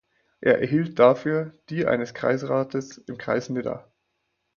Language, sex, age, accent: German, male, 19-29, Deutschland Deutsch; Österreichisches Deutsch